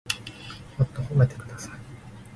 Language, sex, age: Japanese, male, 19-29